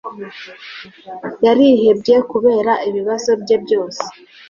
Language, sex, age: Kinyarwanda, female, 30-39